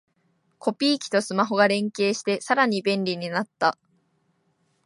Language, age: Japanese, 19-29